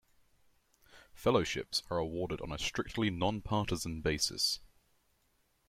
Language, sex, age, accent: English, male, under 19, England English